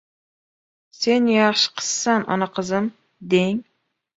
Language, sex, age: Uzbek, male, under 19